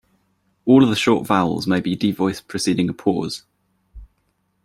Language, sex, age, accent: English, male, 19-29, England English